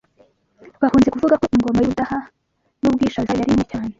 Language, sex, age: Kinyarwanda, female, 19-29